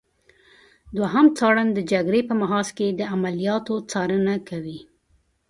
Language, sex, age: Pashto, female, 40-49